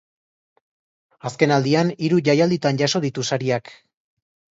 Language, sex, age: Basque, male, 30-39